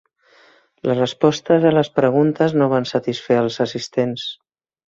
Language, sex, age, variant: Catalan, female, 50-59, Central